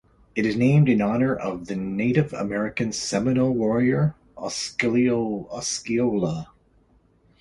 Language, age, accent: English, 60-69, Canadian English